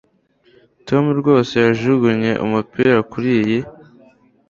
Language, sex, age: Kinyarwanda, male, under 19